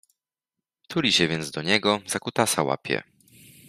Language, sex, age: Polish, male, 19-29